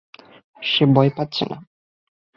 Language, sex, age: Bengali, male, 19-29